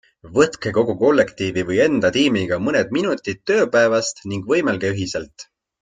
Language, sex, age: Estonian, male, 19-29